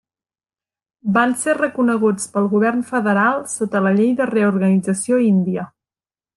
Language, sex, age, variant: Catalan, female, 30-39, Central